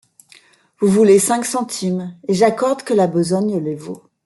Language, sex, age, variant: French, female, 50-59, Français de métropole